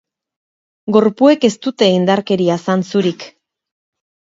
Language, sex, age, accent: Basque, female, 40-49, Erdialdekoa edo Nafarra (Gipuzkoa, Nafarroa)